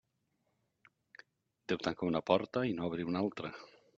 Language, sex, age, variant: Catalan, male, 50-59, Central